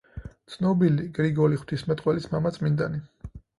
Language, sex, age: Georgian, male, 30-39